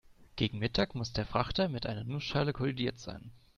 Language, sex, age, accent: German, male, 19-29, Deutschland Deutsch